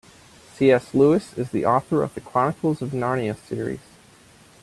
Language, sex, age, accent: English, male, 19-29, United States English